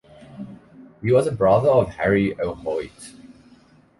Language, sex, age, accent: English, male, 19-29, Southern African (South Africa, Zimbabwe, Namibia)